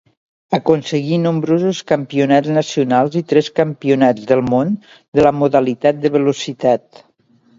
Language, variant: Catalan, Septentrional